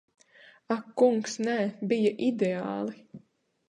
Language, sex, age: Latvian, female, 19-29